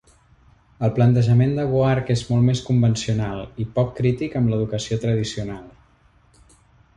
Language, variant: Catalan, Central